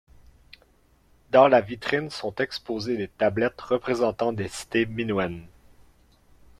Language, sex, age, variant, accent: French, male, 30-39, Français d'Amérique du Nord, Français du Canada